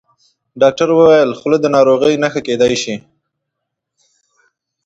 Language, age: Pashto, 19-29